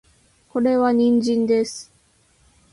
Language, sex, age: Japanese, female, 19-29